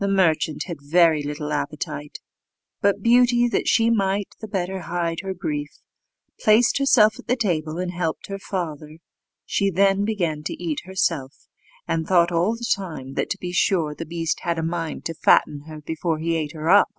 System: none